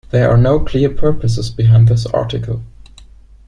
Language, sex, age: English, male, 19-29